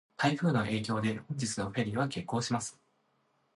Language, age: Japanese, 19-29